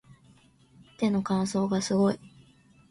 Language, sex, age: Japanese, female, under 19